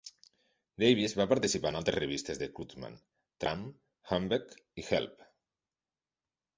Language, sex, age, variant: Catalan, male, 40-49, Central